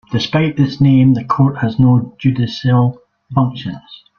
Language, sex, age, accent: English, male, 50-59, Scottish English